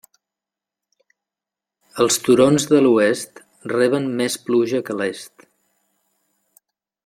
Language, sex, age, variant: Catalan, male, 50-59, Central